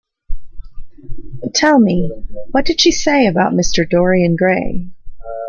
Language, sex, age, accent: English, female, 30-39, United States English